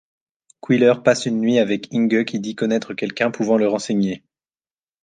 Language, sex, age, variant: French, male, 19-29, Français de métropole